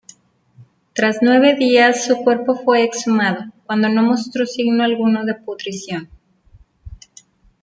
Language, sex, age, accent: Spanish, female, 40-49, México